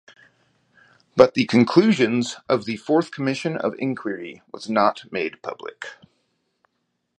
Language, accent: English, United States English